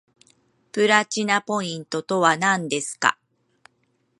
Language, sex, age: Japanese, female, 50-59